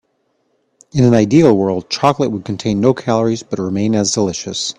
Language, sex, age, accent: English, male, 40-49, United States English